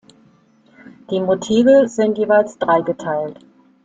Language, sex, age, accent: German, female, 50-59, Deutschland Deutsch